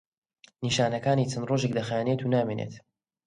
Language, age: Central Kurdish, 19-29